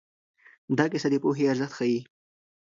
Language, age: Pashto, 19-29